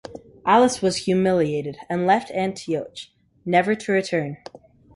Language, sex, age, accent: English, male, under 19, United States English